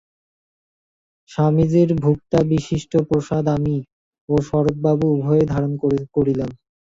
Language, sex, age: Bengali, male, 19-29